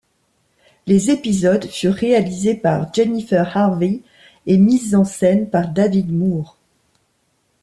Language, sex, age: French, female, 40-49